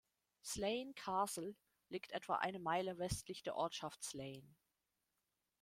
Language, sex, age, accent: German, female, 30-39, Deutschland Deutsch